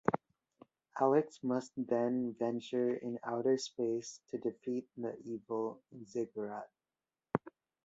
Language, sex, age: English, male, 19-29